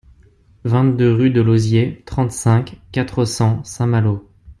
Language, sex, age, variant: French, male, 19-29, Français de métropole